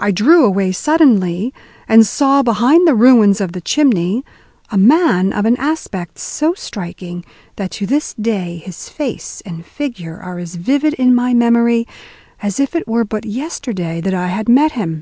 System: none